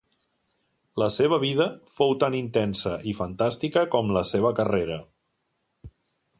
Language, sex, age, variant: Catalan, male, 50-59, Central